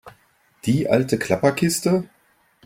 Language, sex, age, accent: German, male, 40-49, Deutschland Deutsch